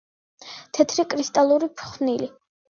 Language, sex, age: Georgian, female, under 19